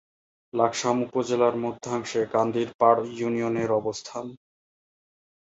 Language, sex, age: Bengali, male, 30-39